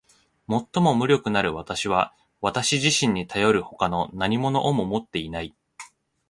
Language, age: Japanese, 19-29